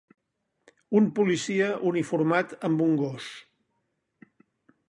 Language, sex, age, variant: Catalan, male, 70-79, Central